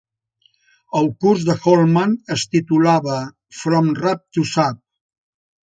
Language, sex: Catalan, male